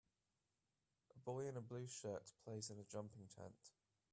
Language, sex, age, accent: English, male, 19-29, England English